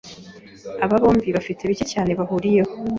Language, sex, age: Kinyarwanda, female, 19-29